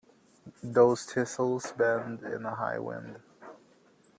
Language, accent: English, West Indies and Bermuda (Bahamas, Bermuda, Jamaica, Trinidad)